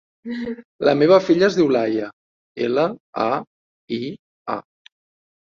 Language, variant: Catalan, Central